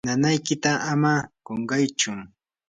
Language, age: Yanahuanca Pasco Quechua, 19-29